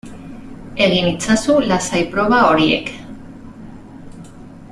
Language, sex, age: Basque, female, 40-49